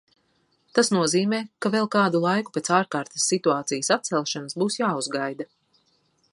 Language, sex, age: Latvian, female, 30-39